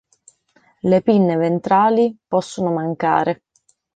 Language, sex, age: Italian, female, 19-29